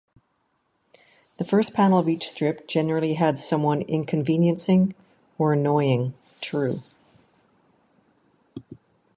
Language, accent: English, Canadian English